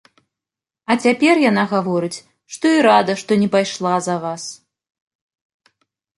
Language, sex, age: Belarusian, female, 30-39